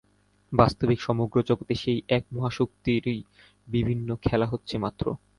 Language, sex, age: Bengali, male, 19-29